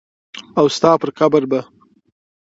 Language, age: Pashto, 19-29